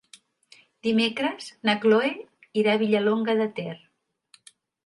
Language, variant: Catalan, Central